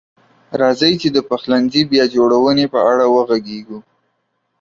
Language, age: Pashto, 19-29